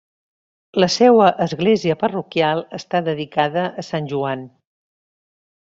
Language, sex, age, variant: Catalan, female, 60-69, Central